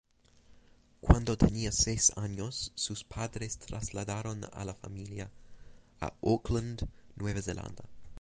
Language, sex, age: Spanish, male, 19-29